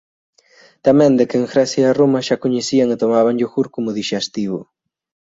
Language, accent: Galician, Atlántico (seseo e gheada)